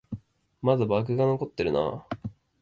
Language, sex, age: Japanese, male, 19-29